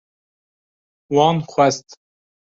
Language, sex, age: Kurdish, male, 19-29